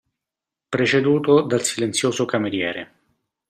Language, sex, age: Italian, male, 40-49